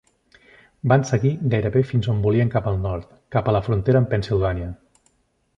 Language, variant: Catalan, Central